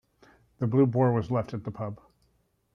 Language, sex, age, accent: English, male, 40-49, United States English